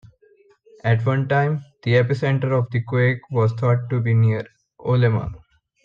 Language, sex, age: English, male, 19-29